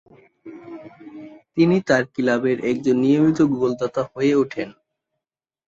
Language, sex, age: Bengali, male, 19-29